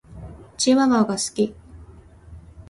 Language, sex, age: Japanese, female, 19-29